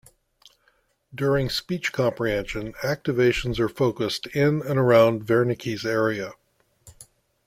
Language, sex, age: English, male, 60-69